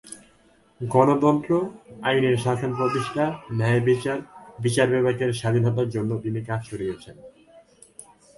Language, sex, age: Bengali, male, 19-29